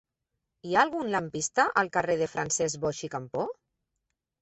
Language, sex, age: Catalan, female, 40-49